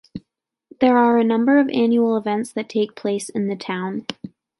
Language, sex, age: English, female, 19-29